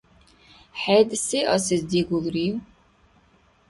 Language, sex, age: Dargwa, female, 19-29